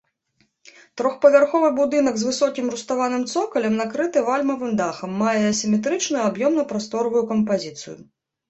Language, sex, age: Belarusian, female, 30-39